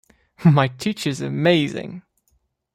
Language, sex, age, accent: English, male, 19-29, England English